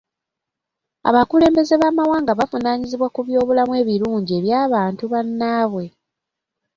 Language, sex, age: Ganda, female, 19-29